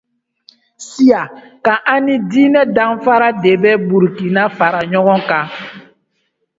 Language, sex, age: Dyula, male, 19-29